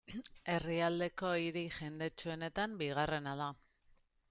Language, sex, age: Basque, female, 40-49